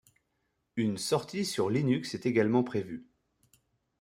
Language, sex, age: French, male, 30-39